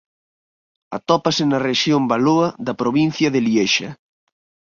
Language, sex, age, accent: Galician, male, 19-29, Normativo (estándar)